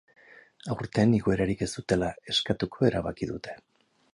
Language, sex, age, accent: Basque, male, 50-59, Erdialdekoa edo Nafarra (Gipuzkoa, Nafarroa)